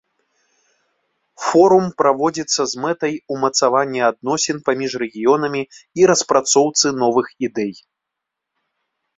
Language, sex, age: Belarusian, male, 40-49